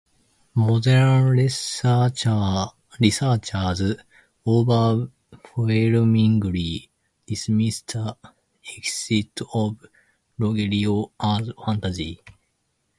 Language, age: English, 19-29